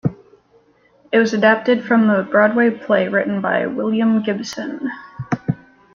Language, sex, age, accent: English, female, 19-29, United States English